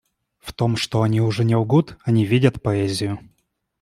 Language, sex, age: Russian, male, 19-29